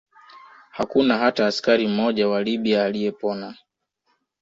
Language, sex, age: Swahili, male, 19-29